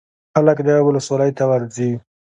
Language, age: Pashto, 30-39